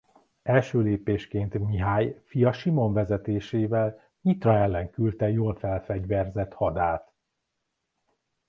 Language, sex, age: Hungarian, male, 30-39